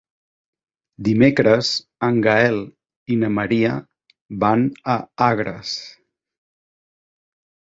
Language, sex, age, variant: Catalan, male, 50-59, Central